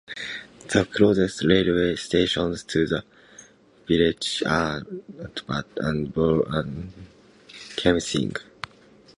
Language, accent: English, United States English